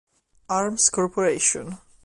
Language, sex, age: Italian, male, 19-29